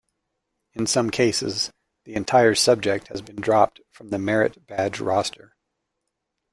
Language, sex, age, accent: English, male, 50-59, United States English